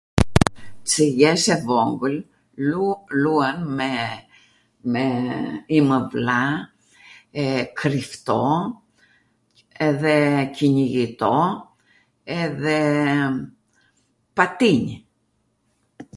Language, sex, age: Arvanitika Albanian, female, 80-89